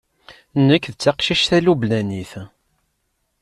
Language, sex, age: Kabyle, male, 30-39